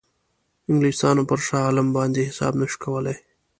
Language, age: Pashto, 19-29